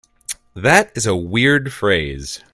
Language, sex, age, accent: English, male, 40-49, United States English